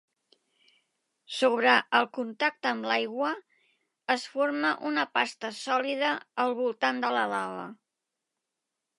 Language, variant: Catalan, Central